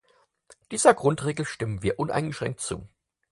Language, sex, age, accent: German, male, 30-39, Deutschland Deutsch